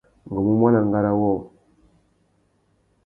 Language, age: Tuki, 40-49